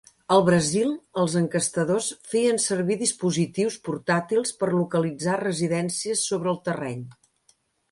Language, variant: Catalan, Central